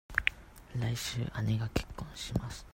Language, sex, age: Japanese, male, 19-29